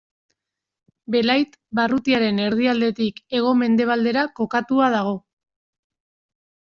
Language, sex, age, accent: Basque, female, 30-39, Erdialdekoa edo Nafarra (Gipuzkoa, Nafarroa)